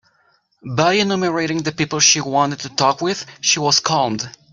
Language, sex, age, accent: English, male, 30-39, United States English